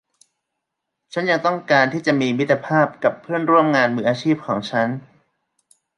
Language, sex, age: Thai, male, 30-39